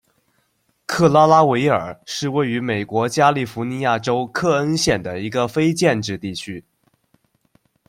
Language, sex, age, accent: Chinese, male, under 19, 出生地：江西省